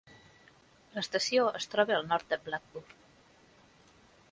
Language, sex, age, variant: Catalan, female, 30-39, Central